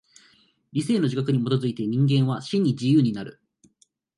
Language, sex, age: Japanese, male, 19-29